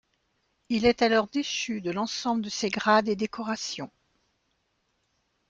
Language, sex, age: French, female, 60-69